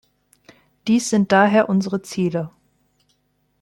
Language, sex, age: German, female, 30-39